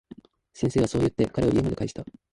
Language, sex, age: Japanese, male, 19-29